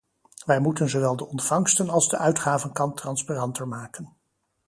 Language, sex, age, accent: Dutch, male, 50-59, Nederlands Nederlands